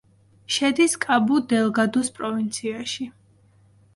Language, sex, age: Georgian, female, 19-29